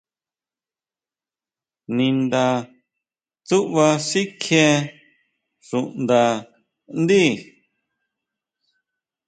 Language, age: Huautla Mazatec, 19-29